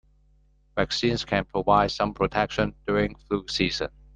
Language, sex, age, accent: English, male, 40-49, Hong Kong English